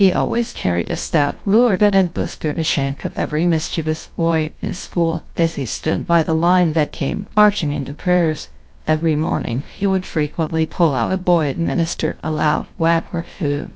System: TTS, GlowTTS